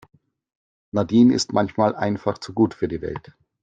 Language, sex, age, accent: German, male, 30-39, Österreichisches Deutsch